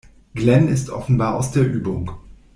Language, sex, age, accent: German, male, 40-49, Deutschland Deutsch